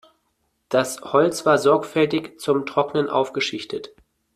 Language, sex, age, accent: German, male, 30-39, Deutschland Deutsch